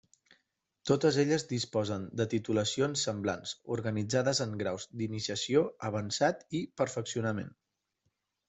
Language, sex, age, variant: Catalan, male, 19-29, Central